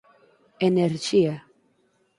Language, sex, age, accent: Galician, female, 19-29, Normativo (estándar)